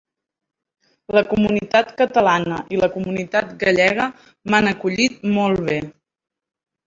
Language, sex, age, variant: Catalan, male, 60-69, Septentrional